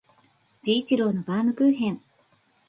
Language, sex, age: Japanese, female, 40-49